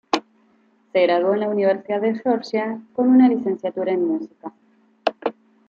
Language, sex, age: Spanish, female, 19-29